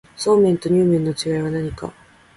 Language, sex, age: Japanese, female, 19-29